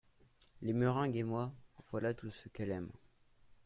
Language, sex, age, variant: French, male, under 19, Français de métropole